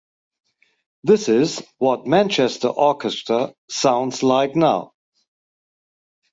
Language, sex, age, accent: English, male, 50-59, England English